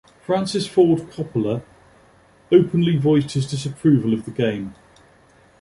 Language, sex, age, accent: English, male, 50-59, England English